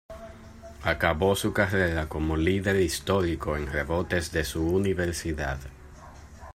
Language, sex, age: Spanish, male, 19-29